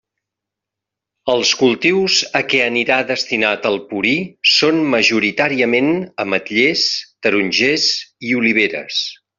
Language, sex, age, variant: Catalan, male, 50-59, Central